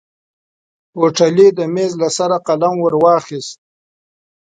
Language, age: Pashto, 40-49